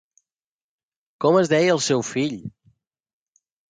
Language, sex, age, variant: Catalan, male, 40-49, Central